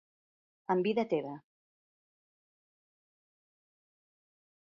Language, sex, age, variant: Catalan, female, 50-59, Septentrional